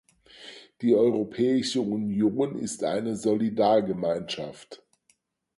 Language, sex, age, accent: German, male, 50-59, Deutschland Deutsch